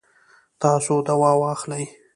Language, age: Pashto, 19-29